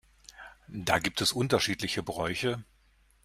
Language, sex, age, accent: German, male, 40-49, Deutschland Deutsch